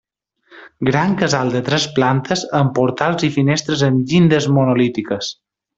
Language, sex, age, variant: Catalan, male, 30-39, Balear